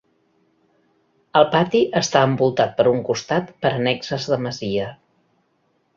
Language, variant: Catalan, Central